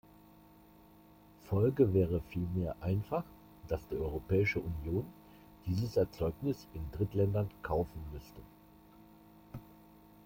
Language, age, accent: German, 50-59, Deutschland Deutsch